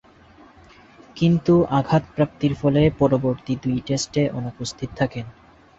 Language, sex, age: Bengali, male, 19-29